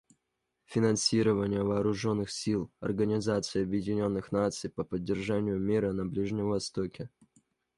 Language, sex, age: Russian, male, 19-29